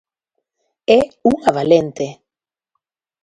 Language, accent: Galician, Central (gheada)